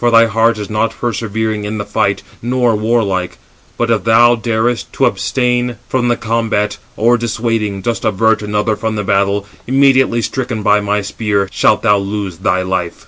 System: none